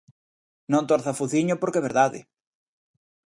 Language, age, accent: Galician, 19-29, Normativo (estándar)